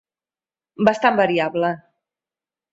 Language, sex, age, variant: Catalan, female, 40-49, Central